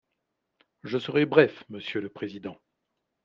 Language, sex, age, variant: French, male, 40-49, Français de métropole